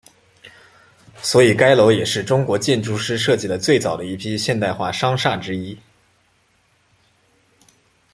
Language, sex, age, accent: Chinese, male, 19-29, 出生地：湖北省